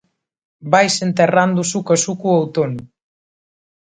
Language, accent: Galician, Atlántico (seseo e gheada)